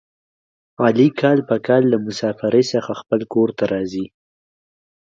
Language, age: Pashto, 19-29